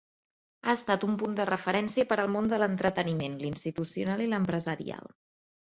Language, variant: Catalan, Central